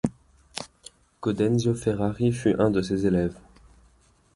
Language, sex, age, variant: French, male, 30-39, Français de métropole